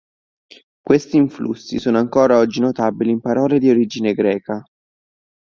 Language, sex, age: Italian, male, 19-29